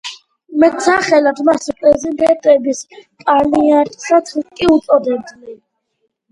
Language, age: Georgian, 30-39